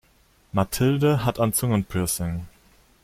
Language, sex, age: German, male, 30-39